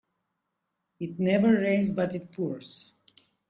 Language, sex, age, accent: English, female, 50-59, New Zealand English